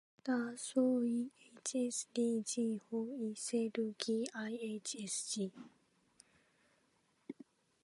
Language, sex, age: Japanese, female, 19-29